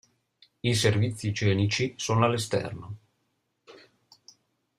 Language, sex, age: Italian, male, 50-59